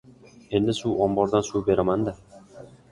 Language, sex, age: Uzbek, male, 19-29